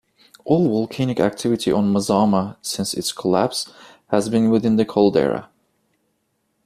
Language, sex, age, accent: English, male, 19-29, United States English